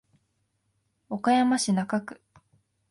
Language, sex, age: Japanese, female, 19-29